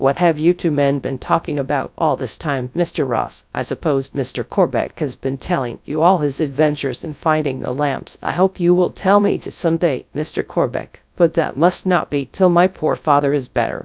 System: TTS, GradTTS